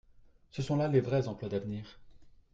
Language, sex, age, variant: French, male, 30-39, Français de métropole